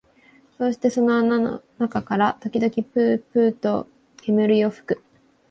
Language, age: Japanese, 19-29